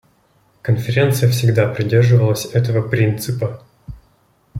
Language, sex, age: Russian, male, 19-29